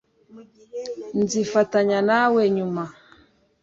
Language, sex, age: Kinyarwanda, male, 30-39